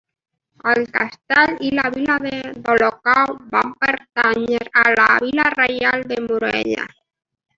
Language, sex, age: Catalan, female, 40-49